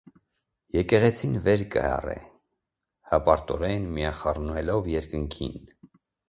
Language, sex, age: Armenian, male, 30-39